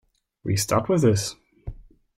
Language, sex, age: English, male, 19-29